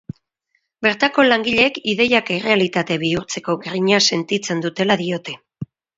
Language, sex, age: Basque, female, 40-49